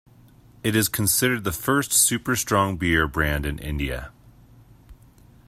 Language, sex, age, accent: English, male, 30-39, United States English